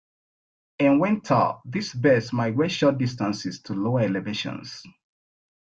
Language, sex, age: English, male, 30-39